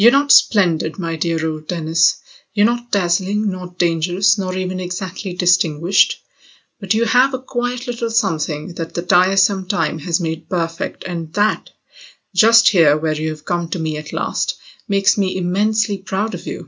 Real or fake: real